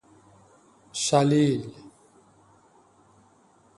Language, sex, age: Persian, male, 30-39